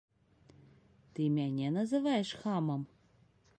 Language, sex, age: Belarusian, female, 30-39